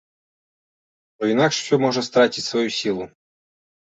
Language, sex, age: Belarusian, male, 30-39